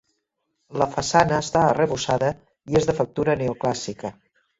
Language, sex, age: Catalan, female, 60-69